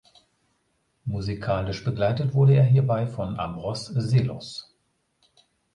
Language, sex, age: German, male, 50-59